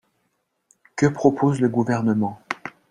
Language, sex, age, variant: French, male, 40-49, Français de métropole